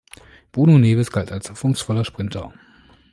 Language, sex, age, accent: German, male, 30-39, Deutschland Deutsch